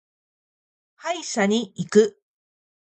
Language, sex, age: Japanese, female, 40-49